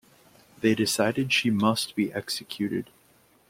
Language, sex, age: English, male, 19-29